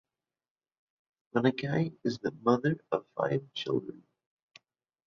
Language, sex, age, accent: English, male, 30-39, United States English